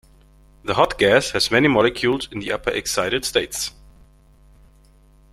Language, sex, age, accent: English, male, 30-39, United States English